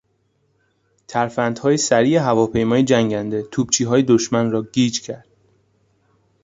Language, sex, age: Persian, male, 19-29